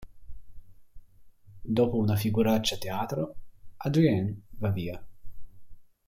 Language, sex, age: Italian, male, 19-29